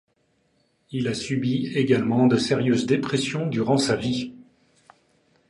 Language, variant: French, Français de métropole